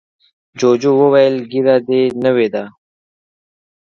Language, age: Pashto, under 19